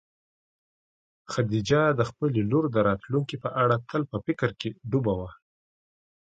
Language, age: Pashto, 30-39